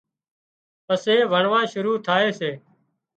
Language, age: Wadiyara Koli, 40-49